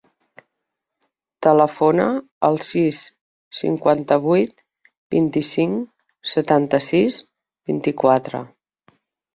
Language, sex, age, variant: Catalan, female, 40-49, Central